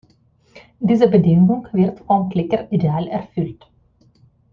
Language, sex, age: German, female, 19-29